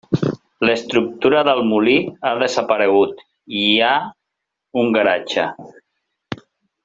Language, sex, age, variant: Catalan, male, 50-59, Central